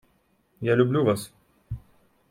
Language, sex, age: Russian, male, 30-39